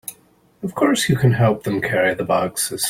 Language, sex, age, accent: English, male, 19-29, United States English